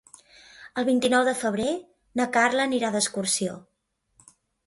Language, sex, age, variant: Catalan, female, 40-49, Central